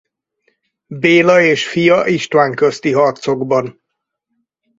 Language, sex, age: Hungarian, male, 60-69